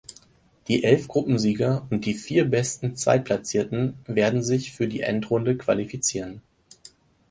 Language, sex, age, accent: German, male, 19-29, Deutschland Deutsch